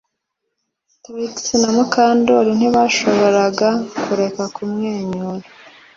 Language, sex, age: Kinyarwanda, female, 19-29